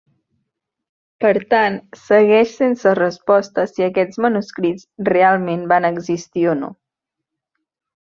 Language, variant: Catalan, Nord-Occidental